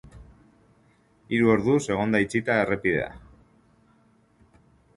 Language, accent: Basque, Mendebalekoa (Araba, Bizkaia, Gipuzkoako mendebaleko herri batzuk)